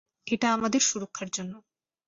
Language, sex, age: Bengali, female, 19-29